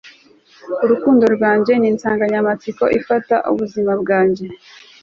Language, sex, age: Kinyarwanda, female, 19-29